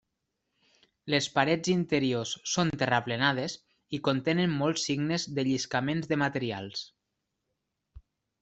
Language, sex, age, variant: Catalan, male, 30-39, Nord-Occidental